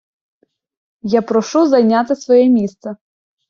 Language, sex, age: Ukrainian, female, 19-29